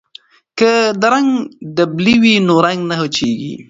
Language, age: Pashto, 19-29